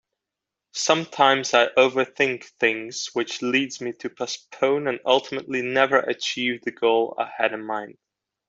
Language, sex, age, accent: English, male, 19-29, England English